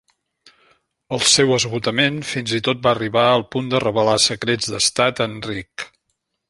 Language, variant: Catalan, Central